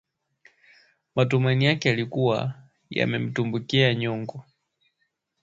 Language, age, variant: Swahili, 19-29, Kiswahili cha Bara ya Tanzania